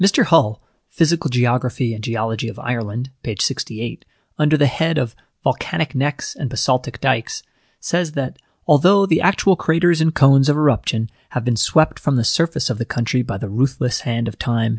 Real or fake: real